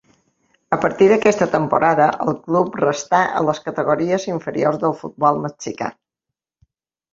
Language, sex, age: Catalan, female, 50-59